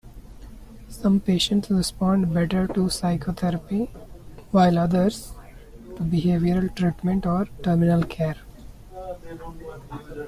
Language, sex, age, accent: English, male, 19-29, India and South Asia (India, Pakistan, Sri Lanka)